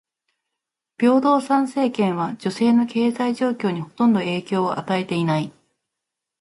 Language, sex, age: Japanese, female, 30-39